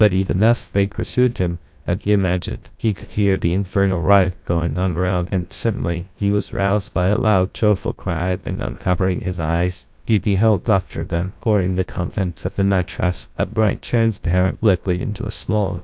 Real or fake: fake